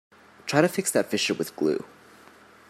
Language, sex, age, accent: English, male, 19-29, United States English